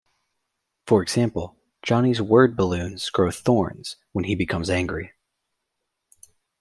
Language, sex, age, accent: English, male, under 19, United States English